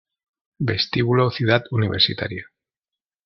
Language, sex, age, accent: Spanish, male, 30-39, España: Centro-Sur peninsular (Madrid, Toledo, Castilla-La Mancha)